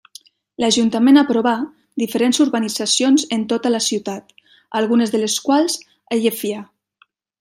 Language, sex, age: Catalan, female, 30-39